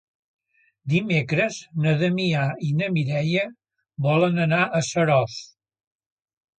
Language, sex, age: Catalan, male, 70-79